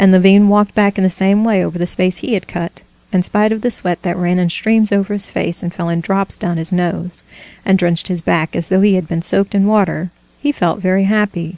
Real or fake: real